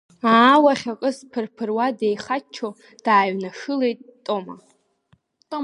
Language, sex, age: Abkhazian, female, 19-29